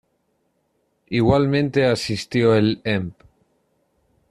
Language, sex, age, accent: Spanish, male, 19-29, España: Sur peninsular (Andalucia, Extremadura, Murcia)